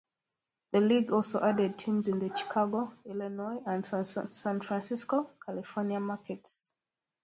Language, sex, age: English, female, 19-29